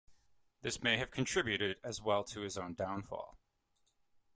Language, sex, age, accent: English, male, 19-29, Canadian English